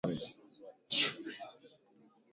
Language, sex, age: Swahili, male, 19-29